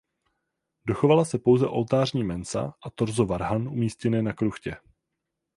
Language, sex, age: Czech, male, 19-29